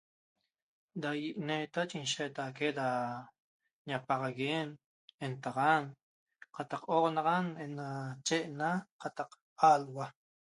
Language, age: Toba, 30-39